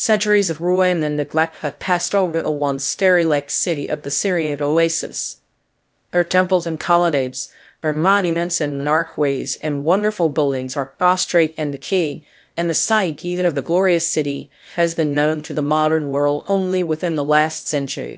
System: TTS, VITS